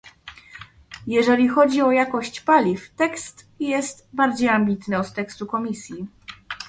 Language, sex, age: Polish, female, 19-29